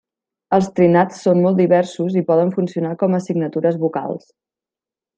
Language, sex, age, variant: Catalan, female, 40-49, Central